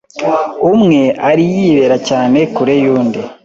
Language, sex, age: Kinyarwanda, male, 19-29